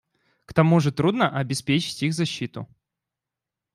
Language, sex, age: Russian, male, 19-29